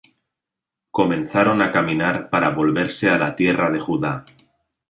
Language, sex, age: Spanish, male, 30-39